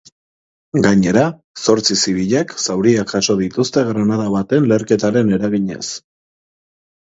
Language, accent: Basque, Erdialdekoa edo Nafarra (Gipuzkoa, Nafarroa)